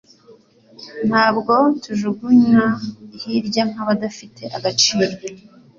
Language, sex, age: Kinyarwanda, female, under 19